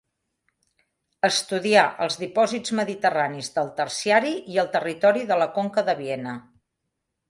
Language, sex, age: Catalan, female, 60-69